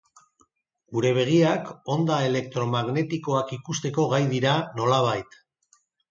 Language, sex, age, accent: Basque, male, 50-59, Mendebalekoa (Araba, Bizkaia, Gipuzkoako mendebaleko herri batzuk)